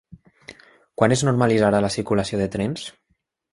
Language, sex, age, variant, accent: Catalan, male, 19-29, Valencià meridional, valencià